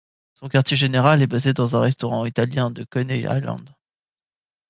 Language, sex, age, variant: French, male, 19-29, Français de métropole